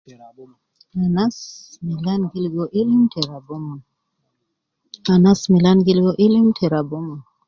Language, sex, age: Nubi, female, 50-59